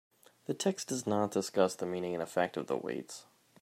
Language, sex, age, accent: English, male, 19-29, United States English